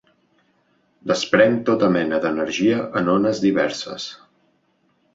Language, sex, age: Catalan, male, 40-49